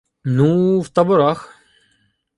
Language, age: Ukrainian, 19-29